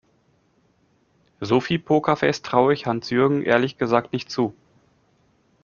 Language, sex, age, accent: German, male, 30-39, Deutschland Deutsch